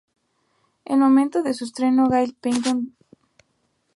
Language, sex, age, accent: Spanish, female, 19-29, México